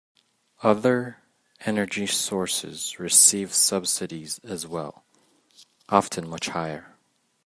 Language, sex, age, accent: English, male, 19-29, United States English